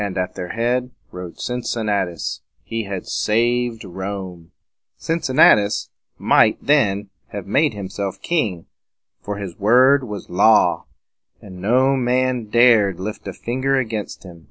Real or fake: real